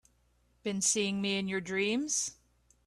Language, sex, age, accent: English, female, 19-29, Canadian English